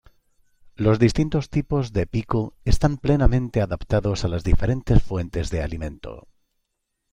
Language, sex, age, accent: Spanish, male, 50-59, España: Centro-Sur peninsular (Madrid, Toledo, Castilla-La Mancha)